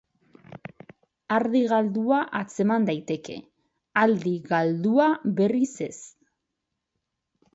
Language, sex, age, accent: Basque, female, 19-29, Erdialdekoa edo Nafarra (Gipuzkoa, Nafarroa)